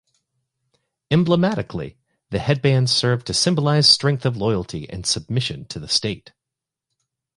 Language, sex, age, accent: English, male, 30-39, United States English